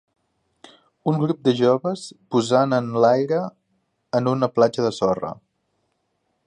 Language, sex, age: Catalan, male, 19-29